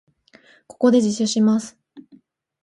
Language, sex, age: Japanese, female, 19-29